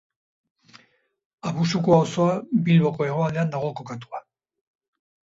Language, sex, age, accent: Basque, male, 50-59, Erdialdekoa edo Nafarra (Gipuzkoa, Nafarroa)